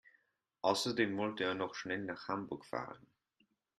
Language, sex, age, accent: German, male, 30-39, Österreichisches Deutsch